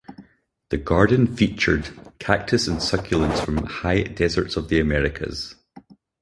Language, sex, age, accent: English, male, 30-39, Scottish English